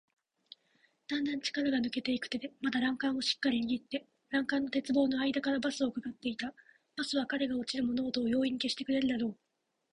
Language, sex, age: Japanese, female, 19-29